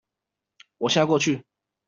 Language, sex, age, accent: Chinese, male, 30-39, 出生地：臺北市